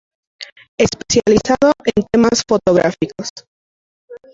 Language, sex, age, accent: Spanish, female, 19-29, México